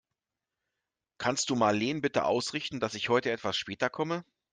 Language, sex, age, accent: German, male, 40-49, Deutschland Deutsch